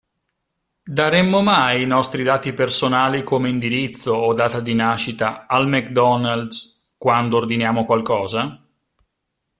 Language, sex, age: Italian, male, 40-49